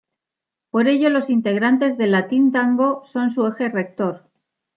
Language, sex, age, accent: Spanish, female, 50-59, España: Centro-Sur peninsular (Madrid, Toledo, Castilla-La Mancha)